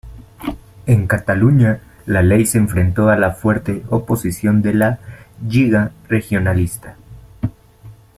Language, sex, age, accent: Spanish, male, 19-29, México